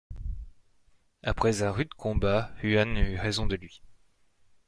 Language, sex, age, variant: French, male, 30-39, Français de métropole